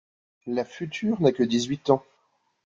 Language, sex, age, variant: French, male, 30-39, Français de métropole